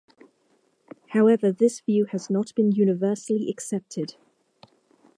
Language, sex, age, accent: English, female, 19-29, England English